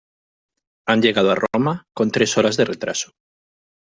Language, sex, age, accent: Spanish, male, 40-49, España: Norte peninsular (Asturias, Castilla y León, Cantabria, País Vasco, Navarra, Aragón, La Rioja, Guadalajara, Cuenca)